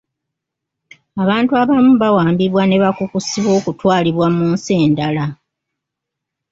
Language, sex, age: Ganda, female, 60-69